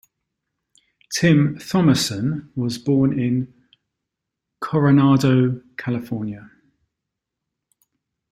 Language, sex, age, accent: English, male, 40-49, England English